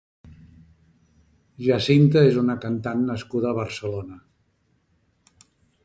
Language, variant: Catalan, Central